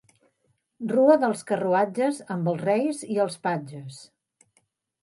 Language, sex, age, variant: Catalan, female, 50-59, Central